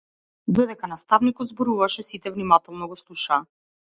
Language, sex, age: Macedonian, female, 30-39